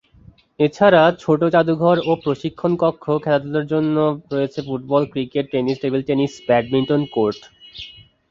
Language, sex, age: Bengali, male, under 19